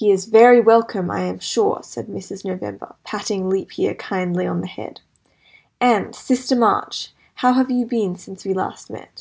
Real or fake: real